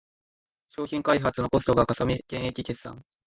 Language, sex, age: Japanese, male, 19-29